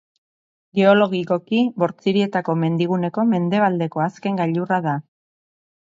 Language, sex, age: Basque, female, 40-49